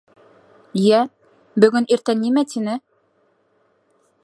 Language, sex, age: Bashkir, female, 19-29